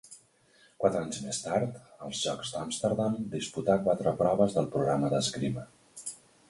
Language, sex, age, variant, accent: Catalan, male, 40-49, Central, tarragoní